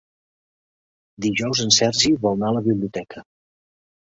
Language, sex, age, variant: Catalan, male, 50-59, Central